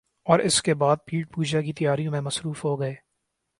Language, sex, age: Urdu, male, 19-29